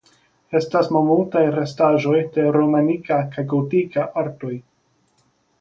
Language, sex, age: Esperanto, male, 30-39